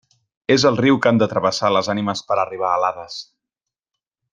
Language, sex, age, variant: Catalan, male, 19-29, Central